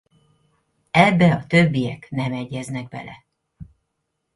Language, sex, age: Hungarian, female, 40-49